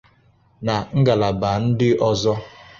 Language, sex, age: Igbo, male, 30-39